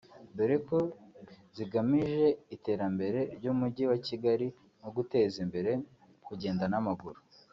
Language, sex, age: Kinyarwanda, male, under 19